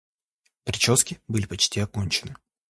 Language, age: Russian, 19-29